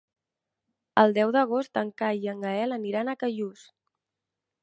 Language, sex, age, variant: Catalan, female, 19-29, Central